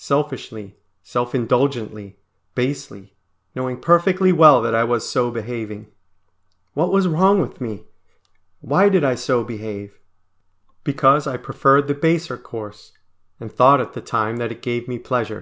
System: none